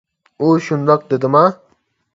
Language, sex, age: Uyghur, male, 19-29